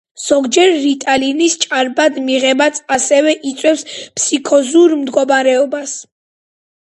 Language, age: Georgian, 19-29